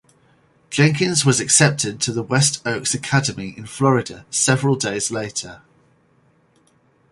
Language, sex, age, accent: English, male, 40-49, England English